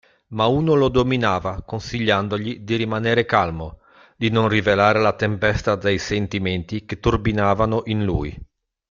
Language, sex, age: Italian, male, 50-59